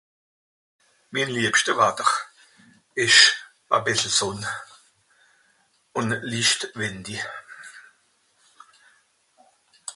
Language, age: Swiss German, 60-69